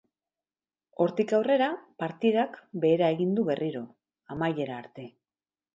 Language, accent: Basque, Mendebalekoa (Araba, Bizkaia, Gipuzkoako mendebaleko herri batzuk)